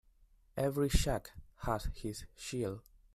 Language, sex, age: English, male, 19-29